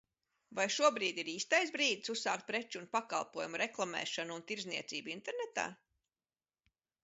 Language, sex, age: Latvian, female, 60-69